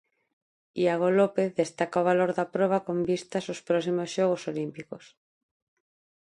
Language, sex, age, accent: Galician, female, 40-49, Normativo (estándar)